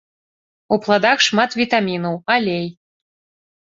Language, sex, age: Belarusian, female, 19-29